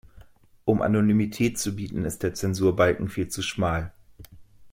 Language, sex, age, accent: German, male, 30-39, Deutschland Deutsch